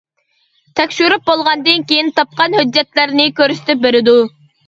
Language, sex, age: Uyghur, female, under 19